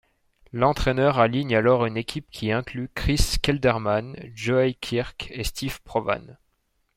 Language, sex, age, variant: French, male, 19-29, Français de métropole